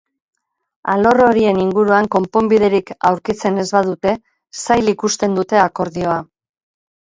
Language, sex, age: Basque, female, 50-59